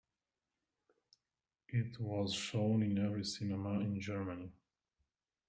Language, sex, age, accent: English, male, 19-29, United States English